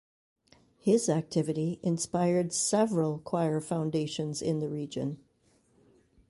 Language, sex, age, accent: English, female, 50-59, West Indies and Bermuda (Bahamas, Bermuda, Jamaica, Trinidad)